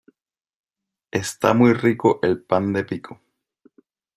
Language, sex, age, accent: Spanish, male, 19-29, Caribe: Cuba, Venezuela, Puerto Rico, República Dominicana, Panamá, Colombia caribeña, México caribeño, Costa del golfo de México